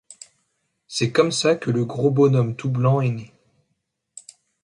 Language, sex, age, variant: French, male, 19-29, Français de métropole